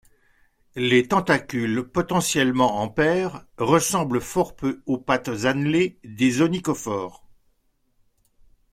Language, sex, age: French, male, 60-69